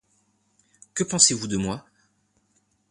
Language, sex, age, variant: French, male, 30-39, Français de métropole